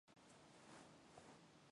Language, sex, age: Mongolian, female, 19-29